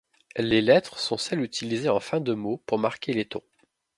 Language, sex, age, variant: French, male, 19-29, Français de métropole